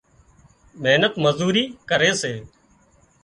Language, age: Wadiyara Koli, 30-39